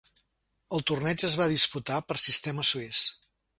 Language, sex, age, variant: Catalan, male, 60-69, Septentrional